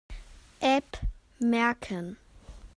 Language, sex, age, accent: German, male, 40-49, Deutschland Deutsch